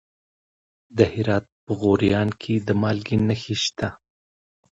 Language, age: Pashto, 30-39